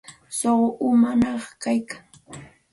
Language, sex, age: Santa Ana de Tusi Pasco Quechua, female, 30-39